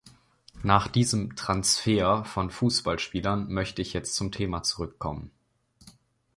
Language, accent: German, Deutschland Deutsch